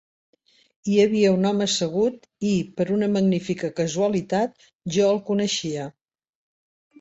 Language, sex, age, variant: Catalan, female, 70-79, Central